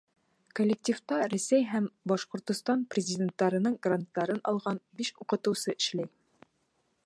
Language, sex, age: Bashkir, female, 19-29